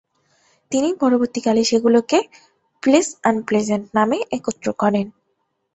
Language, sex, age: Bengali, female, 19-29